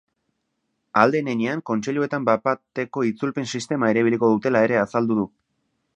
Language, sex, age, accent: Basque, male, 30-39, Mendebalekoa (Araba, Bizkaia, Gipuzkoako mendebaleko herri batzuk)